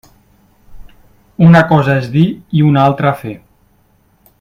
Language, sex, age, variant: Catalan, male, 40-49, Central